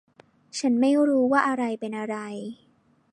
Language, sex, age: Thai, female, under 19